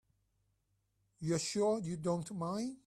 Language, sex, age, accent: English, male, 30-39, Hong Kong English